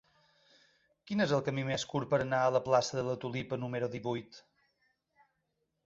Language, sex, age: Catalan, male, 40-49